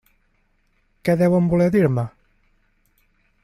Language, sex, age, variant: Catalan, male, 19-29, Central